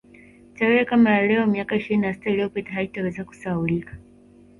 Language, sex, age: Swahili, female, 19-29